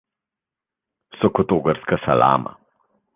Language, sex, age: Slovenian, male, 40-49